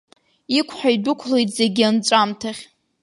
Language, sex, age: Abkhazian, female, under 19